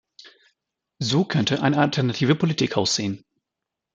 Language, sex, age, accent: German, male, 30-39, Deutschland Deutsch